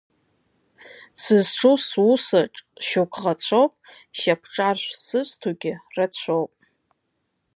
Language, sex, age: Abkhazian, female, under 19